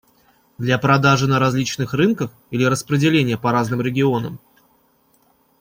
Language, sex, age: Russian, male, 30-39